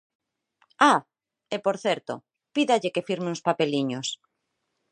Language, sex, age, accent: Galician, female, 40-49, Normativo (estándar); Neofalante